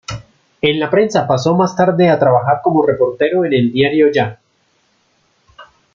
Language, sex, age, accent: Spanish, male, 19-29, Andino-Pacífico: Colombia, Perú, Ecuador, oeste de Bolivia y Venezuela andina